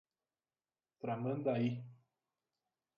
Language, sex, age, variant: Portuguese, male, 19-29, Portuguese (Brasil)